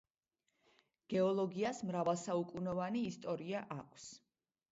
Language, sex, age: Georgian, female, 30-39